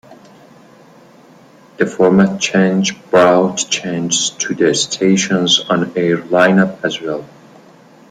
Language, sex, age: English, male, 30-39